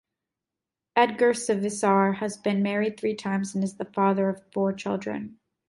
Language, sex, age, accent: English, female, 19-29, United States English